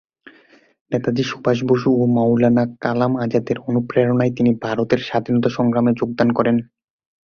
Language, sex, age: Bengali, male, 19-29